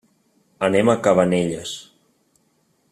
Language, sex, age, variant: Catalan, male, 19-29, Central